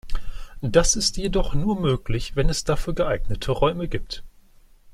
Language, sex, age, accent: German, male, 19-29, Deutschland Deutsch